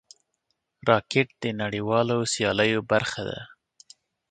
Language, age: Pashto, 30-39